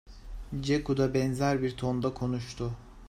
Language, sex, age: Turkish, male, 19-29